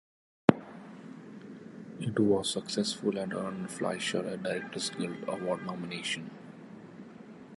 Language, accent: English, India and South Asia (India, Pakistan, Sri Lanka)